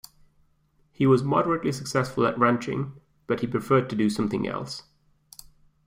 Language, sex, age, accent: English, male, 19-29, England English